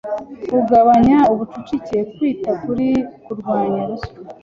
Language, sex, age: Kinyarwanda, female, 30-39